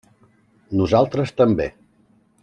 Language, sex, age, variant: Catalan, male, 40-49, Central